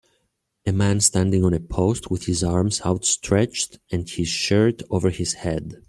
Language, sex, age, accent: English, male, 40-49, United States English